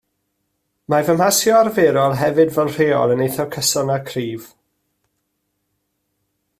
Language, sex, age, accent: Welsh, male, 30-39, Y Deyrnas Unedig Cymraeg